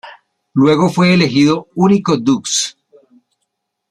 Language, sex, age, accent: Spanish, male, 60-69, Caribe: Cuba, Venezuela, Puerto Rico, República Dominicana, Panamá, Colombia caribeña, México caribeño, Costa del golfo de México